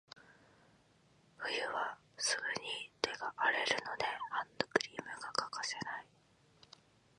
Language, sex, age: Japanese, female, 19-29